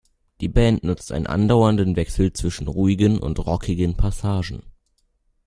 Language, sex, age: German, male, under 19